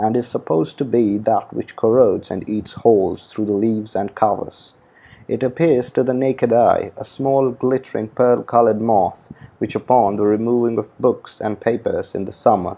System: none